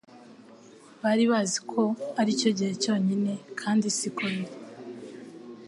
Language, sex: Kinyarwanda, female